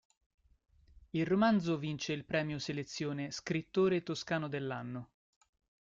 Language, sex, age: Italian, male, 30-39